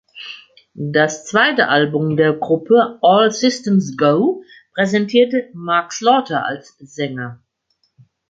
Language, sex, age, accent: German, female, 60-69, Deutschland Deutsch